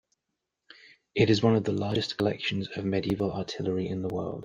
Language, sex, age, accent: English, male, 30-39, England English